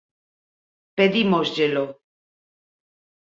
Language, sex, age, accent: Galician, female, 40-49, Normativo (estándar)